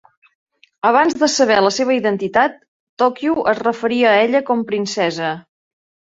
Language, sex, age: Catalan, female, 50-59